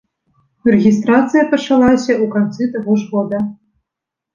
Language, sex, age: Belarusian, female, 19-29